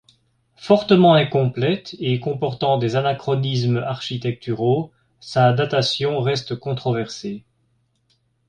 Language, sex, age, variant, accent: French, male, 50-59, Français d'Europe, Français de Belgique